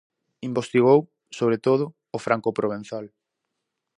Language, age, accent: Galician, 19-29, Normativo (estándar)